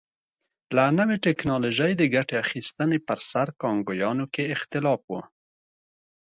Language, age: Pashto, 30-39